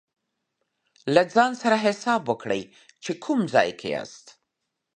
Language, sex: Pashto, female